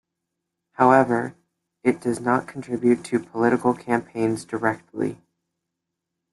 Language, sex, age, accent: English, male, under 19, United States English